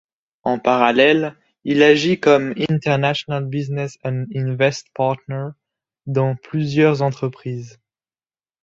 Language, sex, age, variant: French, male, 19-29, Français de métropole